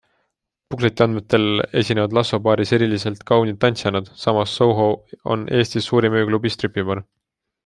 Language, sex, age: Estonian, male, 19-29